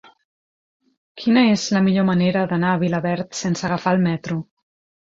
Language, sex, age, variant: Catalan, female, 30-39, Central